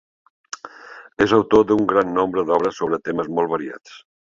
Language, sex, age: Catalan, male, 60-69